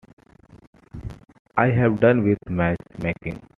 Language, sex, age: English, male, 19-29